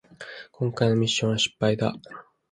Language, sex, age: Japanese, male, 19-29